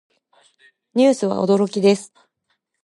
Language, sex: Japanese, female